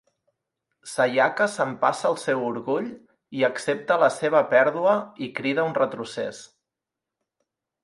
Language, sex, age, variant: Catalan, male, 40-49, Central